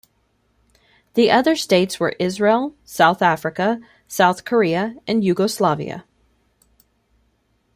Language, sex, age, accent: English, female, 30-39, United States English